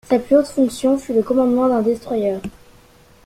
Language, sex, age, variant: French, female, under 19, Français de métropole